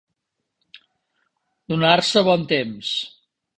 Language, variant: Catalan, Central